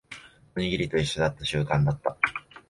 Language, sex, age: Japanese, male, 19-29